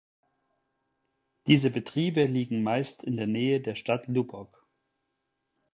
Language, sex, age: German, male, 40-49